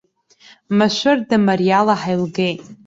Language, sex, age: Abkhazian, female, under 19